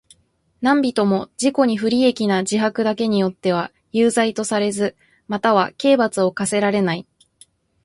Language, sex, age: Japanese, female, 19-29